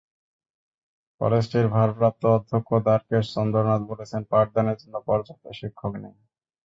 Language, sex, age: Bengali, male, 19-29